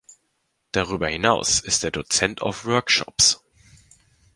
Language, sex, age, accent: German, male, 19-29, Deutschland Deutsch